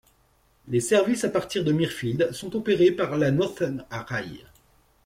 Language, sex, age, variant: French, male, 40-49, Français de métropole